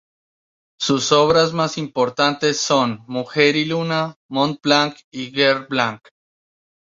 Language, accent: Spanish, Andino-Pacífico: Colombia, Perú, Ecuador, oeste de Bolivia y Venezuela andina